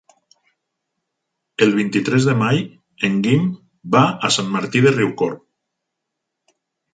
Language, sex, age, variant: Catalan, male, 50-59, Nord-Occidental